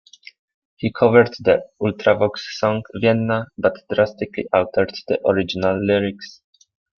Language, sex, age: English, male, 19-29